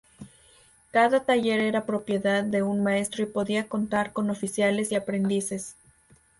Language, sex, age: Spanish, female, under 19